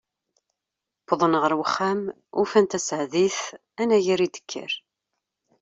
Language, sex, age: Kabyle, female, 30-39